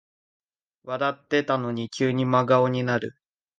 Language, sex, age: Japanese, male, 19-29